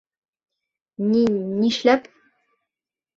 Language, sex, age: Bashkir, female, 30-39